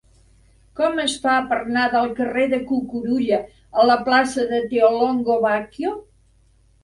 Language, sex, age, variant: Catalan, female, 60-69, Central